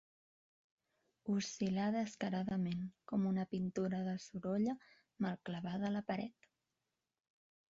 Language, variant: Catalan, Central